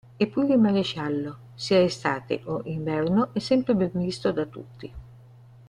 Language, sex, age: Italian, female, 70-79